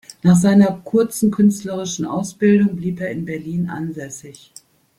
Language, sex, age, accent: German, female, 50-59, Deutschland Deutsch